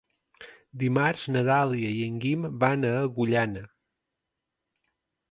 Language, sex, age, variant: Catalan, male, 50-59, Balear